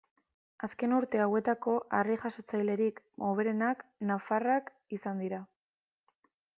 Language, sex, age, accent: Basque, female, 19-29, Mendebalekoa (Araba, Bizkaia, Gipuzkoako mendebaleko herri batzuk)